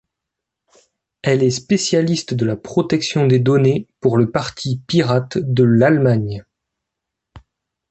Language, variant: French, Français de métropole